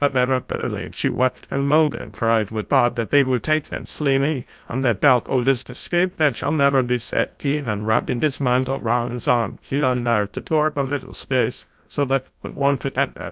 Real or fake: fake